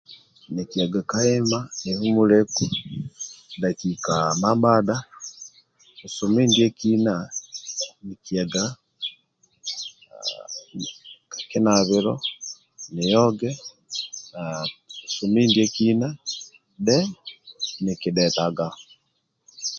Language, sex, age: Amba (Uganda), male, 50-59